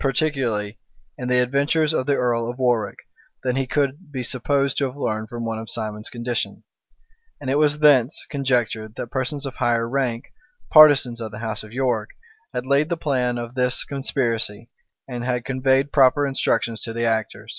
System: none